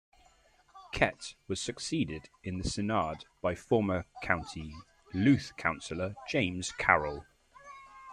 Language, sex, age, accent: English, male, 30-39, England English